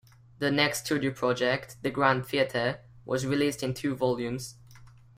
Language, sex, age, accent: English, male, under 19, England English